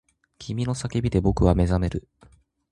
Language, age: Japanese, 19-29